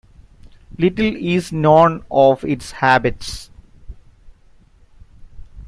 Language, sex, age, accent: English, male, 30-39, India and South Asia (India, Pakistan, Sri Lanka)